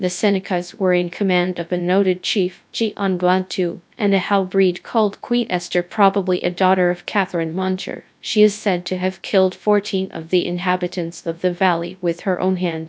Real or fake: fake